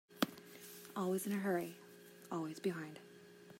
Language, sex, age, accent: English, female, 30-39, United States English